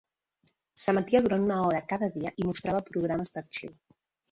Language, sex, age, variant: Catalan, female, 50-59, Central